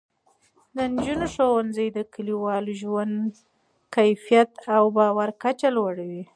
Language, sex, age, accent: Pashto, female, 19-29, معیاري پښتو